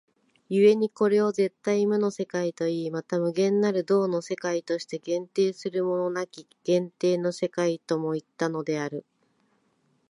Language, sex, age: Japanese, female, 40-49